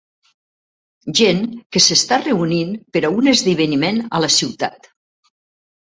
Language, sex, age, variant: Catalan, female, 60-69, Central